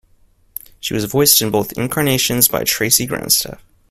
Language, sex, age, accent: English, male, 19-29, United States English